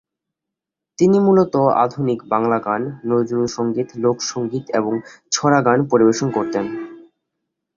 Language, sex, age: Bengali, male, under 19